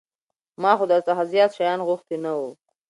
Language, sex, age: Pashto, female, 19-29